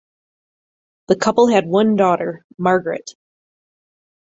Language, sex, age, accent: English, female, 40-49, United States English